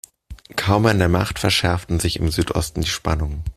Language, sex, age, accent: German, male, 19-29, Deutschland Deutsch